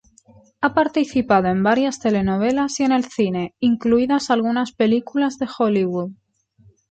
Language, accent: Spanish, España: Centro-Sur peninsular (Madrid, Toledo, Castilla-La Mancha)